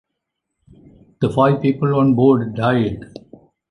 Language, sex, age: English, male, 70-79